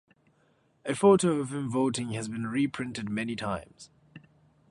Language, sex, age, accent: English, male, 19-29, Southern African (South Africa, Zimbabwe, Namibia)